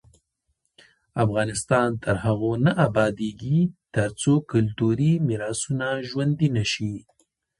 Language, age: Pashto, 30-39